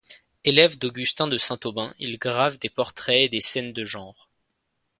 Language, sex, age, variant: French, male, 19-29, Français de métropole